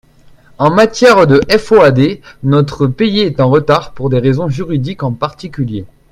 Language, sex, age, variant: French, male, 19-29, Français de métropole